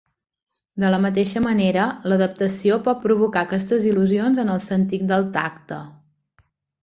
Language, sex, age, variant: Catalan, female, 40-49, Balear